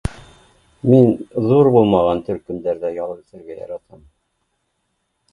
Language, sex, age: Bashkir, male, 50-59